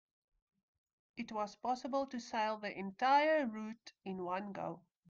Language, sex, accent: English, female, Southern African (South Africa, Zimbabwe, Namibia)